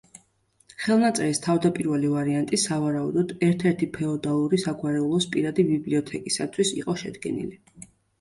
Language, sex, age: Georgian, female, 19-29